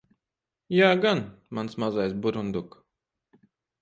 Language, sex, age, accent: Latvian, male, 30-39, Rigas